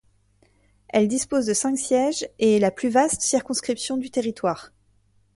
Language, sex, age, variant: French, female, 19-29, Français de métropole